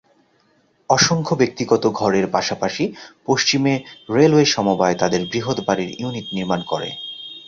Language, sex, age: Bengali, male, 30-39